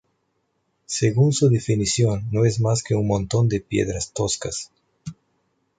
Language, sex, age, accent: Spanish, male, 50-59, Rioplatense: Argentina, Uruguay, este de Bolivia, Paraguay